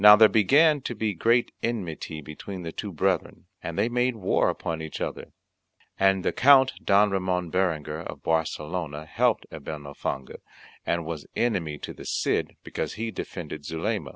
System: none